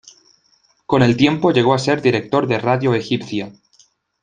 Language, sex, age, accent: Spanish, male, 19-29, España: Centro-Sur peninsular (Madrid, Toledo, Castilla-La Mancha)